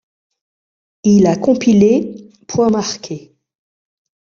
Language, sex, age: French, female, 50-59